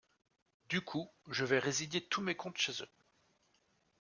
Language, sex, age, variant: French, male, 30-39, Français de métropole